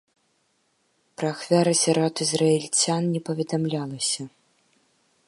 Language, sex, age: Belarusian, female, 19-29